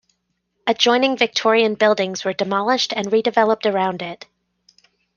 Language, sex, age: English, female, 30-39